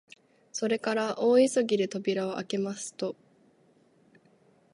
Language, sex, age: Japanese, female, 19-29